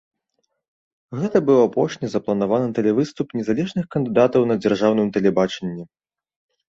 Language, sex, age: Belarusian, male, 19-29